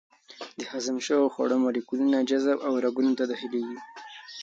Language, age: Pashto, 19-29